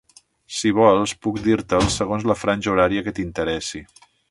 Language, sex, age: Catalan, male, 50-59